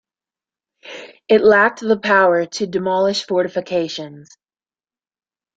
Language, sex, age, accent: English, female, under 19, United States English